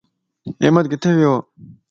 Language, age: Lasi, 19-29